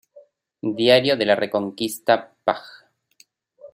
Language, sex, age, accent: Spanish, male, 30-39, Rioplatense: Argentina, Uruguay, este de Bolivia, Paraguay